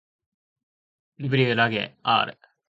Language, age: Japanese, 19-29